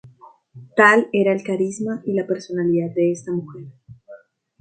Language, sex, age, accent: Spanish, female, 40-49, Andino-Pacífico: Colombia, Perú, Ecuador, oeste de Bolivia y Venezuela andina